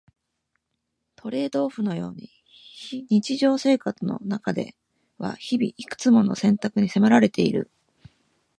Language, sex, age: Japanese, female, 40-49